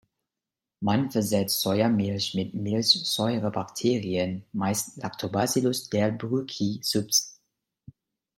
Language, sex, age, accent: German, male, 30-39, Deutschland Deutsch